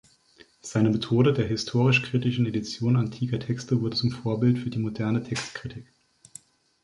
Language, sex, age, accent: German, male, 30-39, Deutschland Deutsch